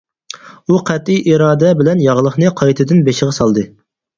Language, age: Uyghur, 30-39